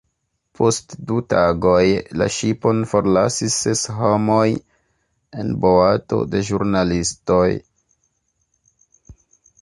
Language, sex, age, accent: Esperanto, male, 19-29, Internacia